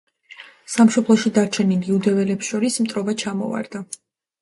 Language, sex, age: Georgian, female, 19-29